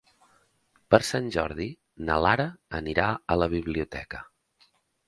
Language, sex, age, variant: Catalan, male, 30-39, Central